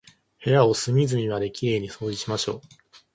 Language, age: Japanese, 19-29